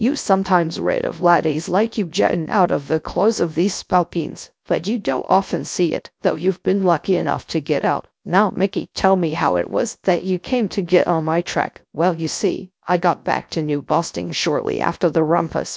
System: TTS, GradTTS